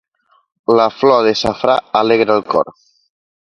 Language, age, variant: Catalan, 19-29, Septentrional